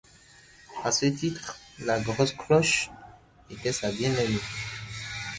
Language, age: French, 19-29